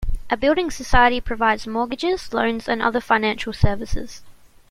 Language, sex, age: English, female, 19-29